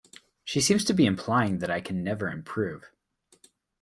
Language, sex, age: English, male, 19-29